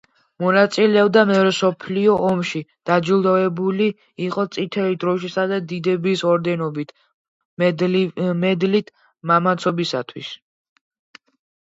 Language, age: Georgian, under 19